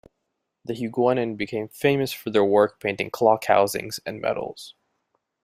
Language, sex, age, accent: English, male, 19-29, United States English